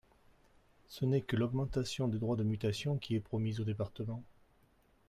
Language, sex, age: French, male, 60-69